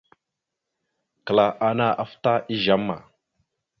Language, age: Mada (Cameroon), 19-29